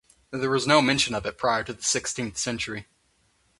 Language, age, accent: English, 19-29, United States English